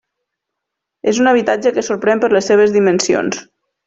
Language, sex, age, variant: Catalan, female, 40-49, Nord-Occidental